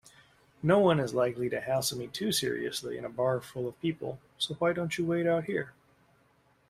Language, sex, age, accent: English, male, 40-49, United States English